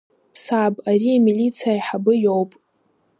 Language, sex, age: Abkhazian, female, under 19